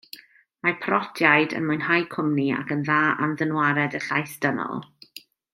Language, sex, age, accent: Welsh, female, 30-39, Y Deyrnas Unedig Cymraeg